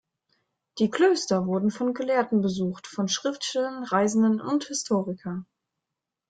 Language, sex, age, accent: German, female, 19-29, Deutschland Deutsch